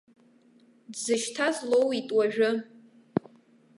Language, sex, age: Abkhazian, female, under 19